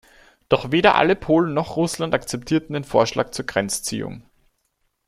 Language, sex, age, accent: German, male, 19-29, Österreichisches Deutsch